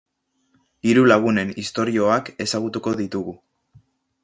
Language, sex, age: Basque, male, under 19